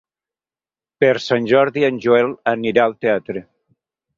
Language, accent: Catalan, nord-oriental